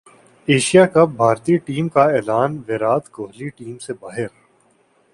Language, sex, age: Urdu, male, 19-29